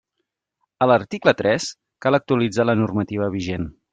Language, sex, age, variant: Catalan, male, 30-39, Central